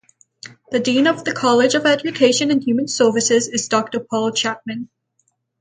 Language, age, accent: English, under 19, United States English